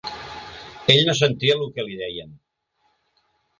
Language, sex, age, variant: Catalan, male, 50-59, Central